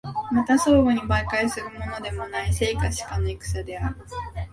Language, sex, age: Japanese, female, 19-29